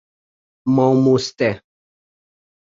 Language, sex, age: Kurdish, male, 19-29